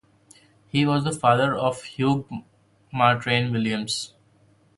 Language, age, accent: English, 19-29, India and South Asia (India, Pakistan, Sri Lanka)